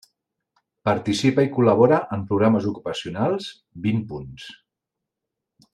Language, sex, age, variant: Catalan, male, 40-49, Central